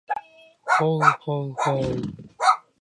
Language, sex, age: Japanese, male, 19-29